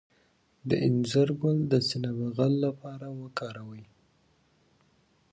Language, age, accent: Pashto, 19-29, کندهاری لهجه